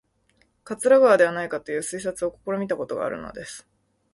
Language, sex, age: Japanese, female, 19-29